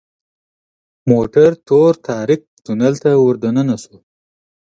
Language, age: Pashto, 19-29